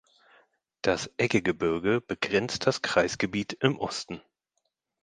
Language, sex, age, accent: German, male, 40-49, Deutschland Deutsch; Hochdeutsch